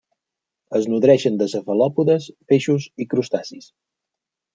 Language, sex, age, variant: Catalan, male, 30-39, Central